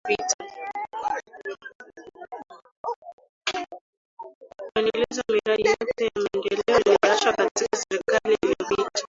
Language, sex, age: Swahili, female, 19-29